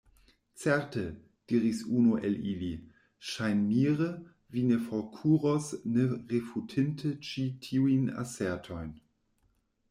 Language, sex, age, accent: Esperanto, male, 40-49, Internacia